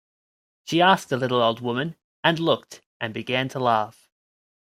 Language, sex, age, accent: English, male, 19-29, Australian English